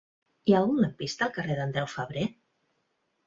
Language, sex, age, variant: Catalan, female, 40-49, Central